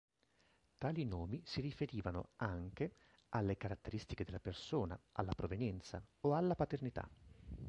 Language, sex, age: Italian, male, 50-59